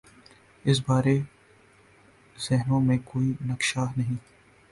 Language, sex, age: Urdu, male, 19-29